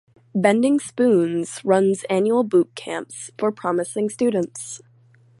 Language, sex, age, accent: English, female, under 19, United States English